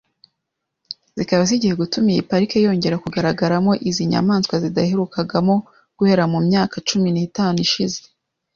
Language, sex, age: Kinyarwanda, female, 19-29